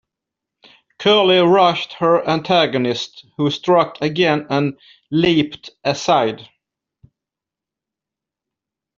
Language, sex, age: English, male, 40-49